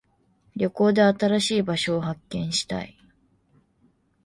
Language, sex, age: Japanese, female, 19-29